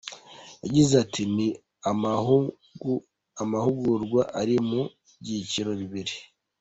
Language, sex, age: Kinyarwanda, male, 19-29